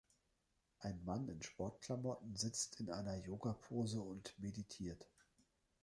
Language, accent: German, Deutschland Deutsch